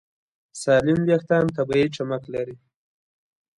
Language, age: Pashto, 19-29